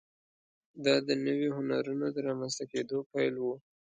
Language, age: Pashto, 19-29